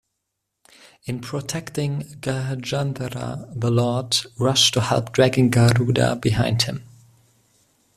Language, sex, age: English, male, 19-29